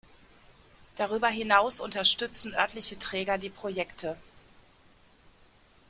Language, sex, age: German, female, 40-49